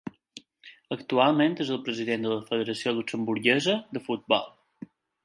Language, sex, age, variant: Catalan, male, 19-29, Balear